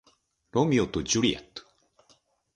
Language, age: Japanese, 50-59